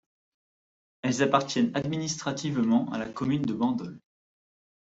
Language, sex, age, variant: French, male, 19-29, Français de métropole